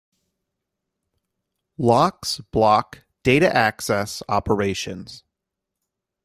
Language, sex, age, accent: English, male, 30-39, United States English